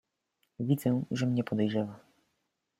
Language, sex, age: Polish, male, 30-39